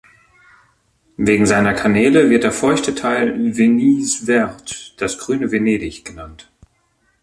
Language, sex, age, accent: German, male, 30-39, Deutschland Deutsch